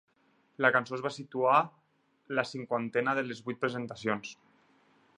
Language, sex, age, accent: Catalan, male, 30-39, Tortosí